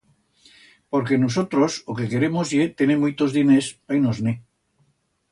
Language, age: Aragonese, 60-69